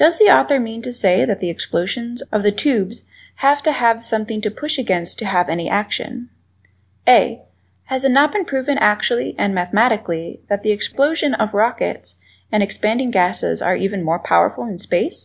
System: none